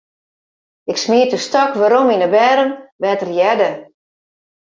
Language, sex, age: Western Frisian, female, 50-59